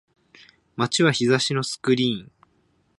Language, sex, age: Japanese, male, 19-29